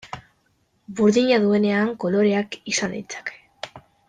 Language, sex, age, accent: Basque, female, 19-29, Mendebalekoa (Araba, Bizkaia, Gipuzkoako mendebaleko herri batzuk)